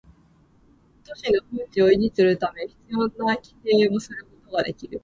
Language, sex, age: Japanese, female, 19-29